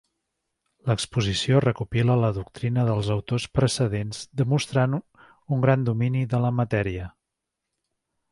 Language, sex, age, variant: Catalan, male, 50-59, Central